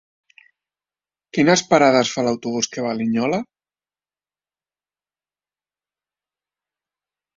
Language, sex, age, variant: Catalan, male, 40-49, Septentrional